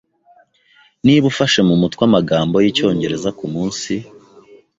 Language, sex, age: Kinyarwanda, male, 19-29